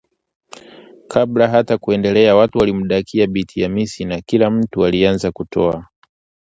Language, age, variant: Swahili, 19-29, Kiswahili cha Bara ya Tanzania